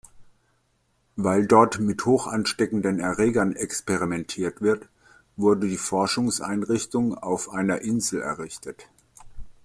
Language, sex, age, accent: German, male, 50-59, Deutschland Deutsch